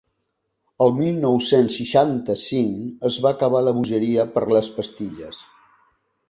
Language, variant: Catalan, Central